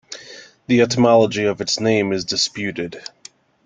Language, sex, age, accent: English, male, 30-39, United States English